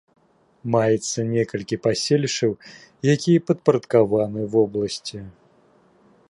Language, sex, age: Belarusian, male, 40-49